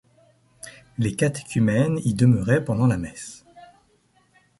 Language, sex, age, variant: French, male, 30-39, Français de métropole